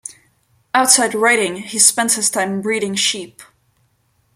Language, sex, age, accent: English, female, 19-29, United States English